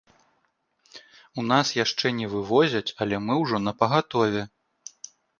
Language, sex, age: Belarusian, male, 30-39